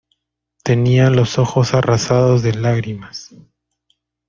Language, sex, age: Spanish, male, 19-29